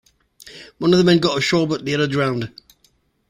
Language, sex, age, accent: English, male, 60-69, England English